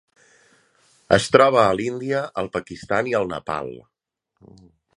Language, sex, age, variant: Catalan, male, 30-39, Central